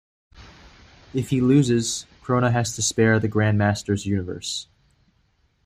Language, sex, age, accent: English, male, 19-29, United States English